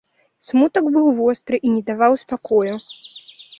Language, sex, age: Belarusian, female, under 19